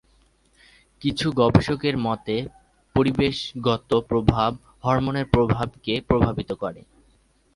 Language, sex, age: Bengali, male, 19-29